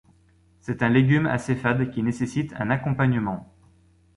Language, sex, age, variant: French, male, 40-49, Français de métropole